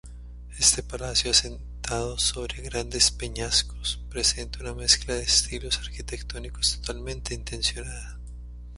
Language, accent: Spanish, Andino-Pacífico: Colombia, Perú, Ecuador, oeste de Bolivia y Venezuela andina